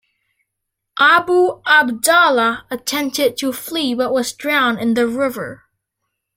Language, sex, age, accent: English, male, under 19, United States English